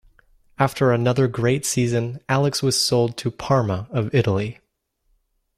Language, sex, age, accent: English, male, 19-29, United States English